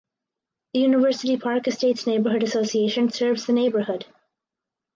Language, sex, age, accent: English, female, under 19, United States English